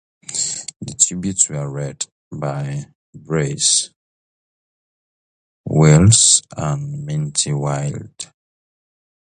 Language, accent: English, England English